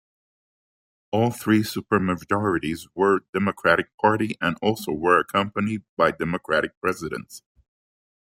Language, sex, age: English, male, 60-69